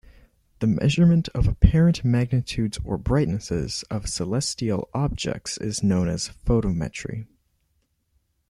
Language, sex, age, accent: English, male, under 19, Canadian English